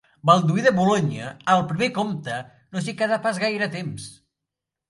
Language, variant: Catalan, Central